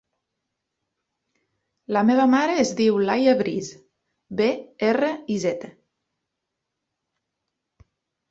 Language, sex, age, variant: Catalan, female, 19-29, Nord-Occidental